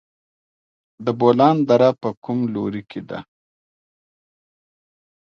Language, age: Pashto, 30-39